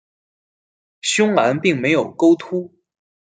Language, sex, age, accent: Chinese, male, 19-29, 出生地：辽宁省